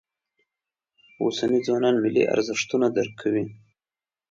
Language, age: Pashto, 19-29